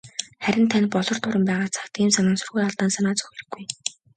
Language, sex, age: Mongolian, female, 19-29